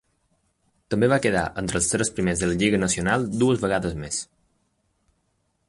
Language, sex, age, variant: Catalan, male, 30-39, Balear